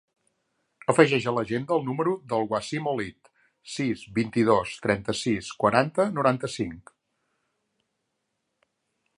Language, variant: Catalan, Central